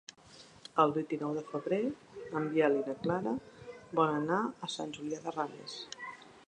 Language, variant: Catalan, Central